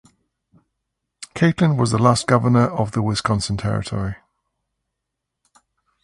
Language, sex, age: English, male, 50-59